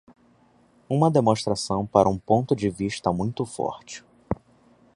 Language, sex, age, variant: Portuguese, male, 19-29, Portuguese (Brasil)